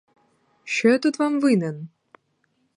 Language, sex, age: Ukrainian, female, 19-29